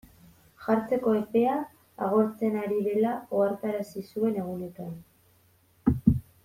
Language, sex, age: Basque, female, 19-29